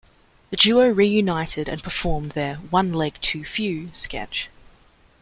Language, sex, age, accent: English, female, 19-29, Australian English